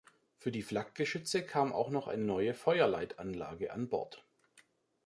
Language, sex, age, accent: German, male, 30-39, Deutschland Deutsch